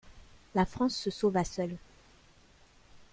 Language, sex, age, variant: French, female, 19-29, Français de métropole